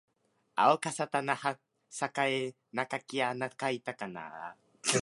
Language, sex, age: Japanese, female, 19-29